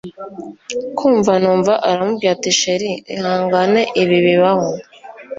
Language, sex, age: Kinyarwanda, female, 19-29